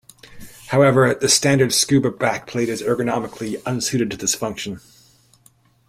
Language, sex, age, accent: English, male, 40-49, Canadian English